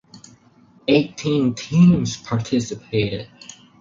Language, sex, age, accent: English, male, under 19, United States English